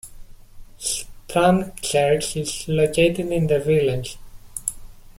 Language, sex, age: English, male, 19-29